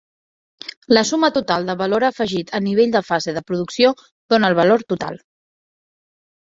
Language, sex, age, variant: Catalan, female, 19-29, Central